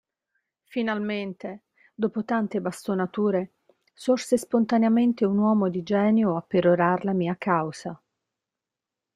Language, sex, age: Italian, female, 40-49